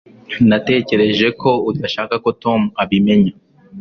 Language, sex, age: Kinyarwanda, male, 19-29